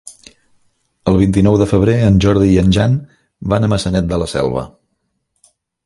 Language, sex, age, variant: Catalan, male, 50-59, Central